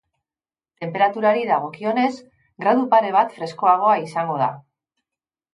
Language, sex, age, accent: Basque, female, 50-59, Mendebalekoa (Araba, Bizkaia, Gipuzkoako mendebaleko herri batzuk)